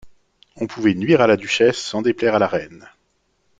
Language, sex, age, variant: French, male, 30-39, Français de métropole